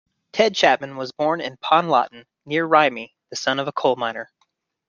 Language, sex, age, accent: English, male, 30-39, United States English